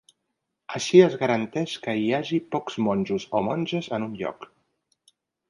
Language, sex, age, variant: Catalan, female, 30-39, Central